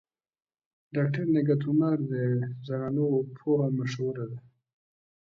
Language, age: Pashto, 19-29